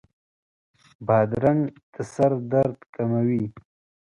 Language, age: Pashto, 19-29